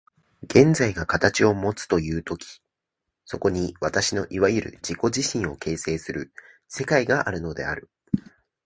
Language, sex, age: Japanese, male, 19-29